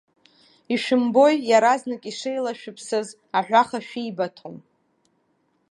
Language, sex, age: Abkhazian, female, 30-39